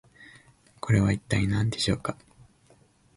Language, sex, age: Japanese, male, 19-29